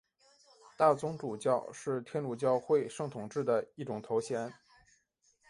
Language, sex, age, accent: Chinese, male, 19-29, 出生地：天津市